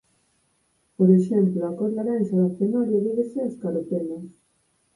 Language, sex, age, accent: Galician, female, 30-39, Normativo (estándar)